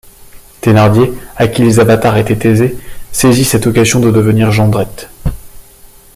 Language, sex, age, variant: French, male, 30-39, Français de métropole